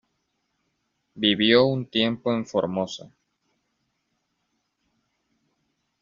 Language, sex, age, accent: Spanish, male, 19-29, Caribe: Cuba, Venezuela, Puerto Rico, República Dominicana, Panamá, Colombia caribeña, México caribeño, Costa del golfo de México